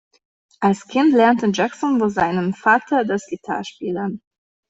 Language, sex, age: German, female, 19-29